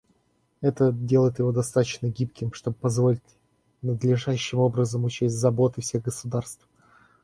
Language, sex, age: Russian, male, 19-29